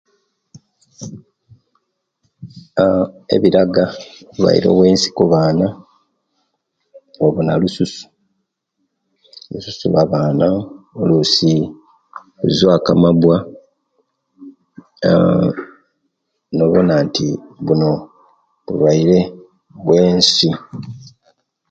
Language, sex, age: Kenyi, male, 40-49